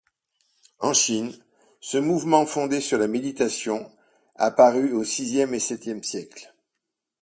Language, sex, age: French, male, 60-69